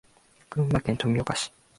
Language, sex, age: Japanese, male, 19-29